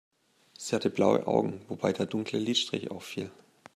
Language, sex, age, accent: German, male, 19-29, Deutschland Deutsch